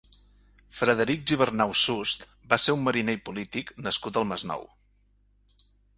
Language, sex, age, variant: Catalan, male, 50-59, Central